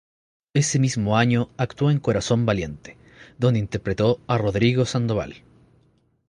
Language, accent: Spanish, Chileno: Chile, Cuyo